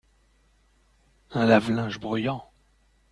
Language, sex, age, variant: French, male, 30-39, Français de métropole